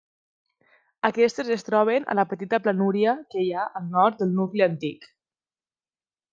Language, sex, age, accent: Catalan, female, 19-29, valencià